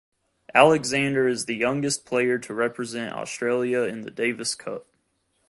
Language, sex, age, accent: English, male, 19-29, United States English